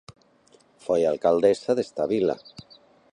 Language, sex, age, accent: Galician, male, 50-59, Normativo (estándar)